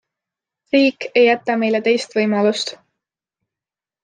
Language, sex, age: Estonian, female, 19-29